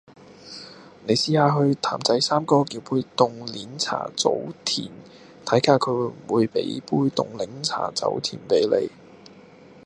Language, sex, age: Cantonese, male, 19-29